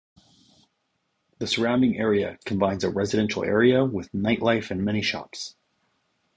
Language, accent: English, United States English